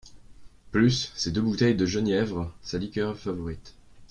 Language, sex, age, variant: French, male, 19-29, Français de métropole